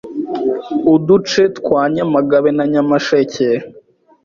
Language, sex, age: Kinyarwanda, male, 19-29